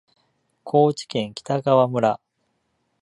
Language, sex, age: Japanese, male, 30-39